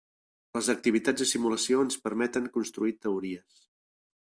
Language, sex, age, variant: Catalan, male, 50-59, Central